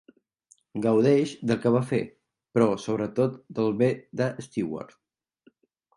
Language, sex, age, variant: Catalan, male, 30-39, Central